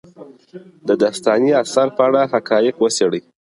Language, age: Pashto, 30-39